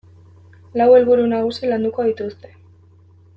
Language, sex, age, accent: Basque, female, 19-29, Erdialdekoa edo Nafarra (Gipuzkoa, Nafarroa)